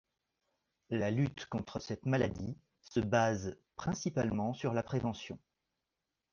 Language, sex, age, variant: French, male, 40-49, Français de métropole